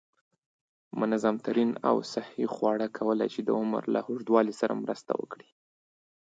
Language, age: Pashto, 19-29